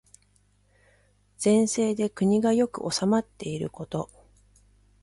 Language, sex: Japanese, female